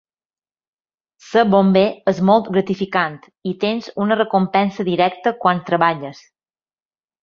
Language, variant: Catalan, Balear